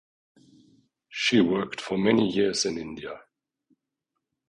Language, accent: English, German English